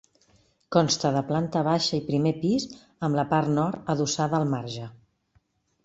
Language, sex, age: Catalan, female, 50-59